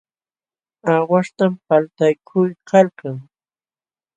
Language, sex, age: Jauja Wanca Quechua, female, 70-79